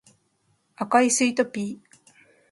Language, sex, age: Japanese, female, 50-59